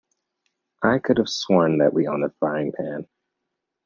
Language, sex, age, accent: English, male, 30-39, United States English